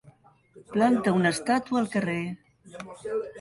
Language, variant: Catalan, Septentrional